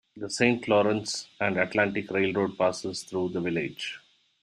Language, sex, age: English, male, 40-49